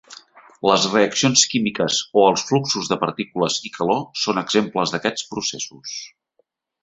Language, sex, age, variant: Catalan, male, 40-49, Central